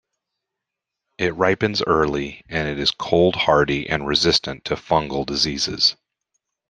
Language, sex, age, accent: English, male, 40-49, United States English